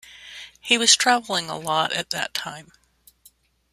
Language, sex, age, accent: English, female, 50-59, United States English